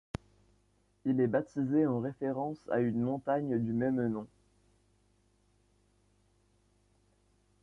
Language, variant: French, Français de métropole